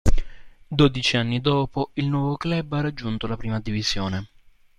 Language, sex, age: Italian, male, 19-29